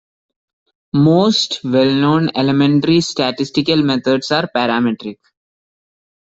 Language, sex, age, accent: English, male, 19-29, India and South Asia (India, Pakistan, Sri Lanka)